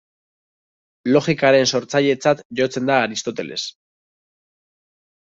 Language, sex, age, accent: Basque, male, 19-29, Mendebalekoa (Araba, Bizkaia, Gipuzkoako mendebaleko herri batzuk)